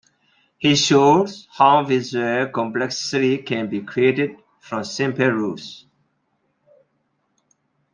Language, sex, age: English, male, 40-49